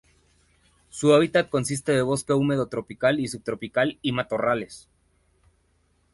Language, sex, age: Spanish, male, 30-39